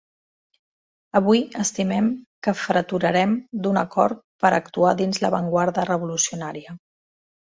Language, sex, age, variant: Catalan, female, 40-49, Central